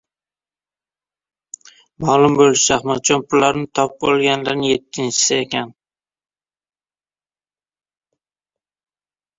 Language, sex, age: Uzbek, male, 19-29